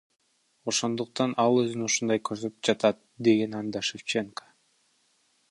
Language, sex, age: Kyrgyz, male, 19-29